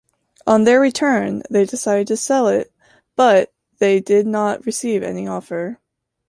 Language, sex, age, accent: English, female, under 19, United States English